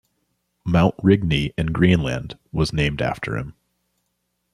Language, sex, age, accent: English, male, 30-39, United States English